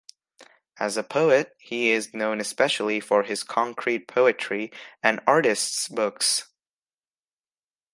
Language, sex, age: English, male, under 19